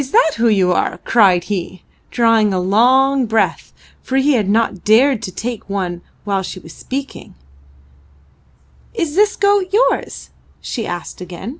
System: none